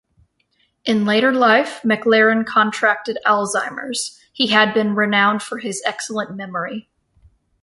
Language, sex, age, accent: English, female, 19-29, United States English